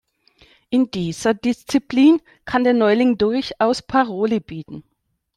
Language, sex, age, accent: German, male, 40-49, Deutschland Deutsch